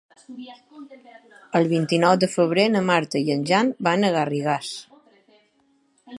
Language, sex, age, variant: Catalan, female, 50-59, Balear